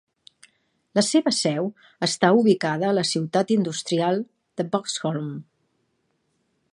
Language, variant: Catalan, Central